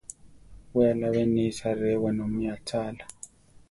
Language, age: Central Tarahumara, 19-29